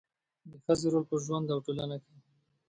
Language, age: Pashto, 19-29